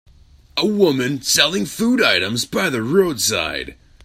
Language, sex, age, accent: English, male, 19-29, United States English